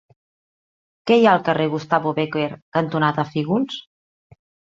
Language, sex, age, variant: Catalan, female, 40-49, Central